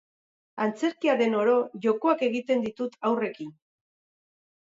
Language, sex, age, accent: Basque, female, 40-49, Erdialdekoa edo Nafarra (Gipuzkoa, Nafarroa)